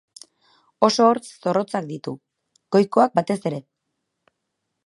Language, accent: Basque, Erdialdekoa edo Nafarra (Gipuzkoa, Nafarroa)